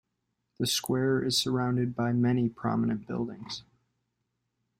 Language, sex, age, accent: English, male, 19-29, United States English